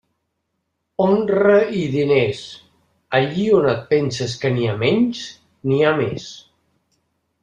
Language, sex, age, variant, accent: Catalan, male, 60-69, Central, central